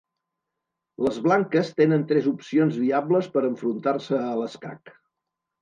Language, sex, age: Catalan, male, 80-89